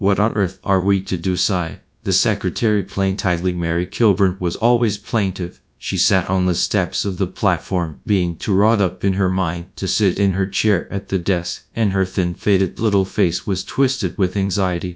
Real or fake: fake